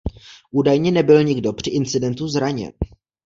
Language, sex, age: Czech, male, 19-29